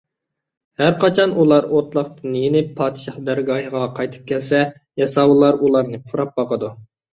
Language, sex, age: Uyghur, male, 19-29